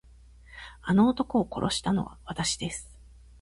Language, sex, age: Japanese, female, 40-49